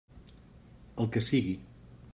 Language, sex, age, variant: Catalan, male, 50-59, Central